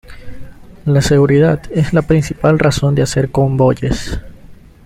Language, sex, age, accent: Spanish, male, 19-29, Andino-Pacífico: Colombia, Perú, Ecuador, oeste de Bolivia y Venezuela andina